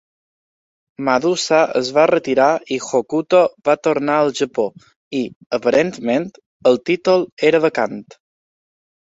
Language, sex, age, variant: Catalan, male, under 19, Balear